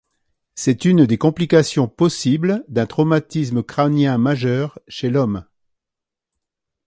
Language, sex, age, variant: French, male, 60-69, Français de métropole